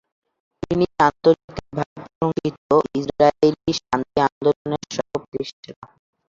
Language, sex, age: Bengali, male, 19-29